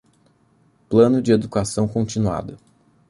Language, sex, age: Portuguese, male, 19-29